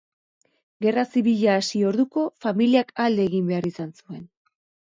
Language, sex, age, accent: Basque, female, 40-49, Erdialdekoa edo Nafarra (Gipuzkoa, Nafarroa)